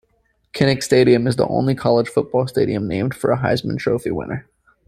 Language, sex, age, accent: English, male, 30-39, United States English